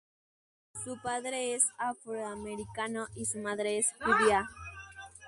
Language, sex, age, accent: Spanish, female, under 19, México